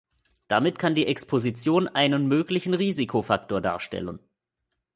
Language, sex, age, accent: German, male, 19-29, Deutschland Deutsch